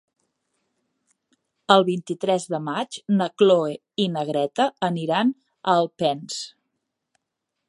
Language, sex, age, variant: Catalan, female, 40-49, Central